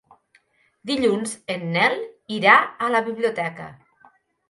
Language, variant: Catalan, Nord-Occidental